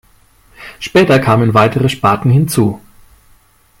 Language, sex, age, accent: German, male, 40-49, Deutschland Deutsch